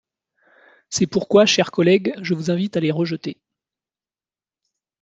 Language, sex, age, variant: French, male, 40-49, Français de métropole